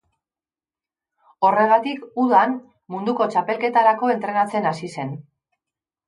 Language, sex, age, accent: Basque, female, 50-59, Mendebalekoa (Araba, Bizkaia, Gipuzkoako mendebaleko herri batzuk)